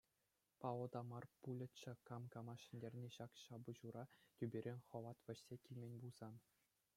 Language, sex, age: Chuvash, male, under 19